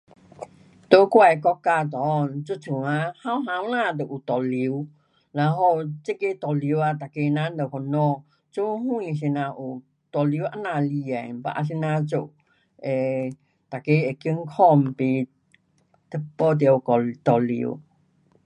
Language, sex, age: Pu-Xian Chinese, female, 70-79